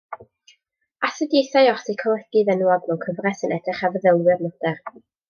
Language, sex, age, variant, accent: Welsh, female, 19-29, North-Eastern Welsh, Y Deyrnas Unedig Cymraeg